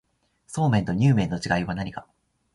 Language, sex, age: Japanese, male, 19-29